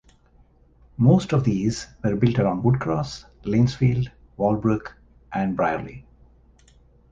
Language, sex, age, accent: English, male, 40-49, United States English